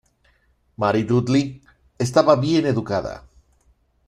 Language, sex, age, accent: Spanish, male, 50-59, México